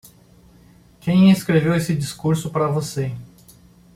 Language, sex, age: Portuguese, male, 40-49